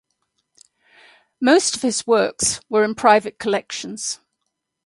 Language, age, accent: English, 70-79, England English